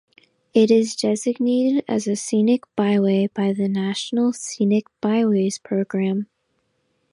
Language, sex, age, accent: English, female, under 19, United States English